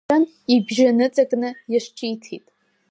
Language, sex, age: Abkhazian, female, under 19